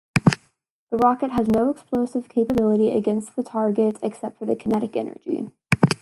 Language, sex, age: English, female, under 19